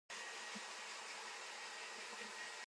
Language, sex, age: Min Nan Chinese, female, 19-29